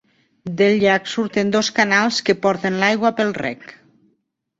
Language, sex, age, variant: Catalan, female, 50-59, Nord-Occidental